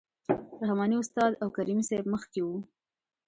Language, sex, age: Pashto, female, 19-29